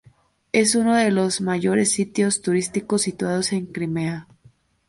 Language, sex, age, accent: Spanish, female, 19-29, México